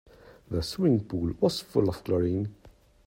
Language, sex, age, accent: English, male, 30-39, England English